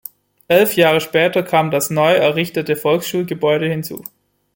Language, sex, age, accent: German, male, 19-29, Deutschland Deutsch